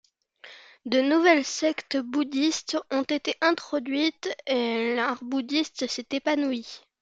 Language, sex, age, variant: French, female, under 19, Français de métropole